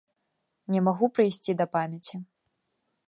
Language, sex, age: Belarusian, female, under 19